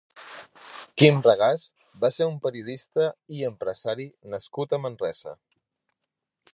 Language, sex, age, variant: Catalan, male, 40-49, Central